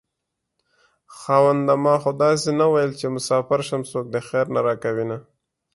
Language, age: Pashto, 19-29